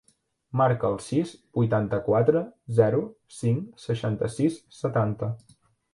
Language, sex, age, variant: Catalan, male, 19-29, Central